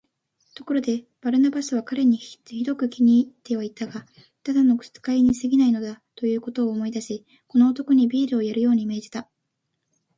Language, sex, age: Japanese, female, under 19